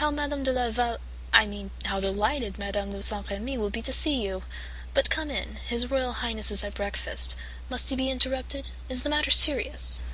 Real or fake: real